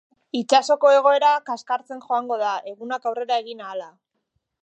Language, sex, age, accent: Basque, female, 40-49, Mendebalekoa (Araba, Bizkaia, Gipuzkoako mendebaleko herri batzuk)